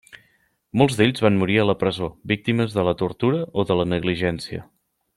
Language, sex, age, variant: Catalan, male, 30-39, Central